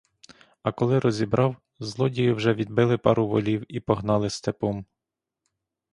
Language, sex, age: Ukrainian, male, 19-29